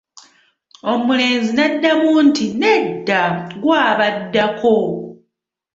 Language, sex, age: Ganda, female, 19-29